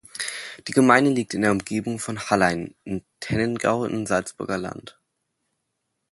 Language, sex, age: German, male, under 19